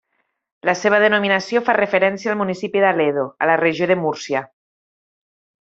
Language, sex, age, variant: Catalan, female, 30-39, Nord-Occidental